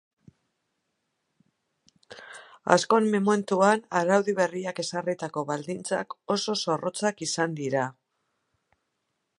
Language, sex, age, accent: Basque, female, 50-59, Mendebalekoa (Araba, Bizkaia, Gipuzkoako mendebaleko herri batzuk)